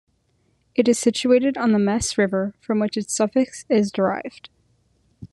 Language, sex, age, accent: English, female, under 19, United States English